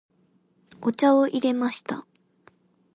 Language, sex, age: Japanese, female, 19-29